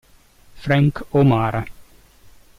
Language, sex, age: Italian, male, 40-49